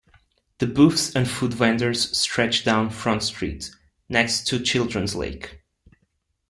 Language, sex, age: English, male, 30-39